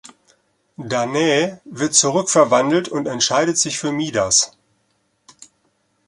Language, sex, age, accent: German, male, 40-49, Deutschland Deutsch